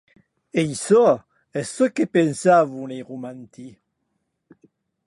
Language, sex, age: Occitan, male, 60-69